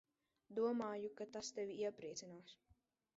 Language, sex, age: Latvian, female, under 19